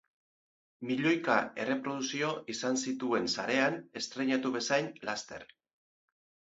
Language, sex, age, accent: Basque, male, 50-59, Erdialdekoa edo Nafarra (Gipuzkoa, Nafarroa)